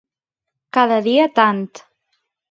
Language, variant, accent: Catalan, Central, central